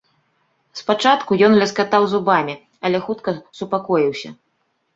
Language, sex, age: Belarusian, female, 30-39